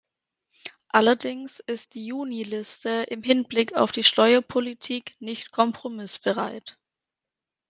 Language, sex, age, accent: German, female, 19-29, Deutschland Deutsch